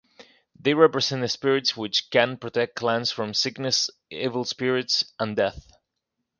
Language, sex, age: English, male, 19-29